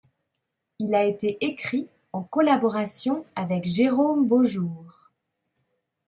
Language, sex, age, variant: French, female, 30-39, Français de métropole